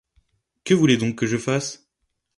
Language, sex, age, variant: French, male, 19-29, Français de métropole